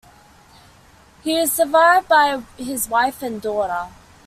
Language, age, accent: English, under 19, Australian English